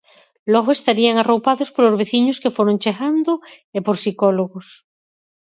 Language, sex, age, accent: Galician, female, 50-59, Central (gheada)